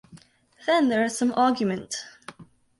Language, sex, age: English, female, under 19